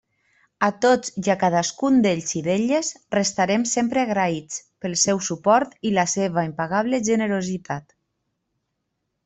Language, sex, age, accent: Catalan, female, 30-39, valencià